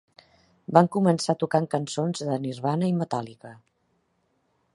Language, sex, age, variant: Catalan, female, 40-49, Central